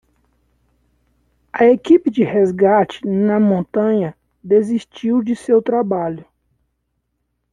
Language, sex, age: Portuguese, male, 30-39